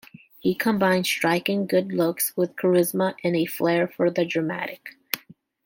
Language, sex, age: English, female, 19-29